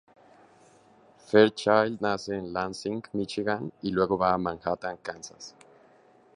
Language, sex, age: Spanish, male, 19-29